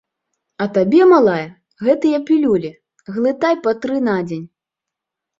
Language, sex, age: Belarusian, female, 30-39